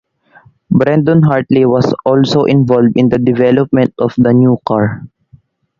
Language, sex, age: English, male, under 19